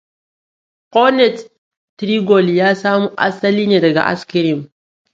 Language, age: Hausa, 19-29